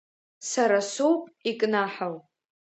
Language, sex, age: Abkhazian, female, under 19